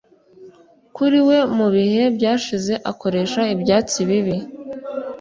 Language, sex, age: Kinyarwanda, female, 19-29